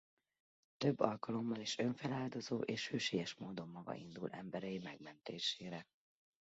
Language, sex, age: Hungarian, female, 40-49